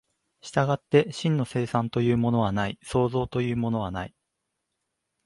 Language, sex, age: Japanese, male, 19-29